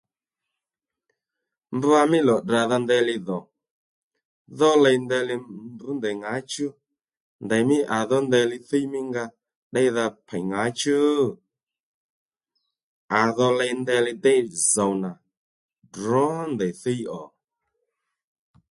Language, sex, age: Lendu, male, 30-39